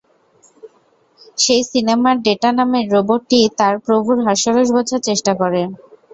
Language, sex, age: Bengali, female, 19-29